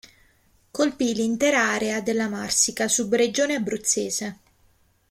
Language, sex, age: Italian, female, 19-29